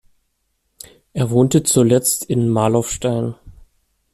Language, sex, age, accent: German, male, 19-29, Deutschland Deutsch